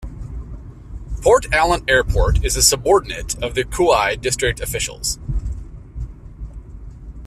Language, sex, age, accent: English, male, 30-39, United States English